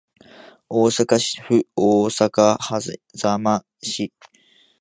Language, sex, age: Japanese, male, 19-29